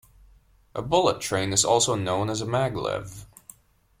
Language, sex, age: English, male, 19-29